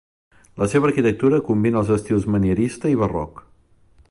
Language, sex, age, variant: Catalan, male, 30-39, Central